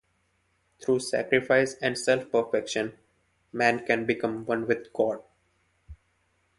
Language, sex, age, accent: English, male, 19-29, India and South Asia (India, Pakistan, Sri Lanka)